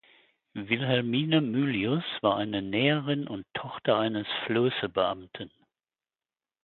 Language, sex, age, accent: German, male, 60-69, Deutschland Deutsch